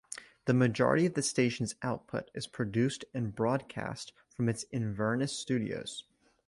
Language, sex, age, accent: English, male, under 19, United States English